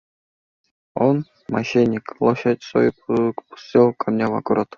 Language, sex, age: Russian, male, 19-29